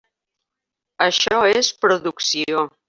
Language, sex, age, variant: Catalan, female, 60-69, Balear